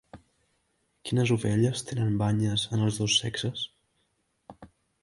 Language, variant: Catalan, Central